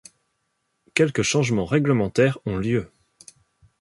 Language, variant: French, Français de métropole